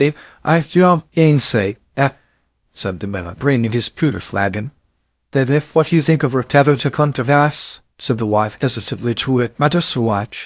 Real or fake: fake